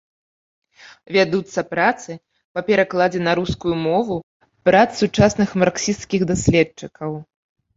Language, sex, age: Belarusian, female, 30-39